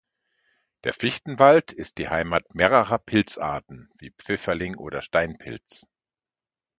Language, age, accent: German, 50-59, Deutschland Deutsch